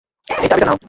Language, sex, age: Bengali, male, under 19